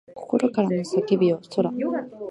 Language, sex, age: Japanese, female, 19-29